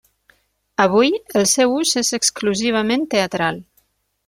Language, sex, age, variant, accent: Catalan, female, 40-49, Nord-Occidental, Tortosí